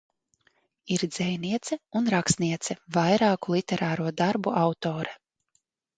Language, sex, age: Latvian, female, 30-39